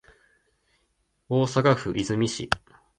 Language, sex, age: Japanese, male, 19-29